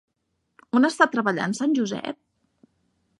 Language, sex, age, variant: Catalan, female, 40-49, Central